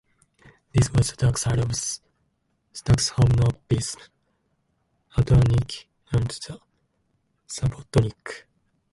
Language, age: English, 19-29